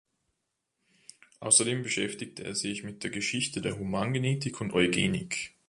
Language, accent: German, Österreichisches Deutsch